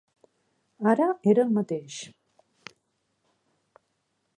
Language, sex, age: Catalan, female, 50-59